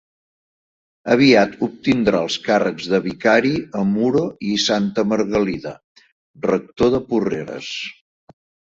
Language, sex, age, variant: Catalan, male, 60-69, Central